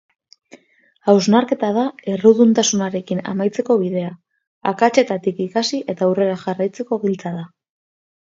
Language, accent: Basque, Mendebalekoa (Araba, Bizkaia, Gipuzkoako mendebaleko herri batzuk)